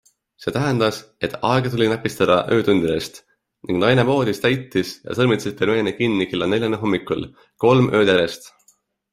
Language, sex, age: Estonian, male, 19-29